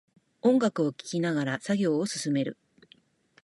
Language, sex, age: Japanese, female, 40-49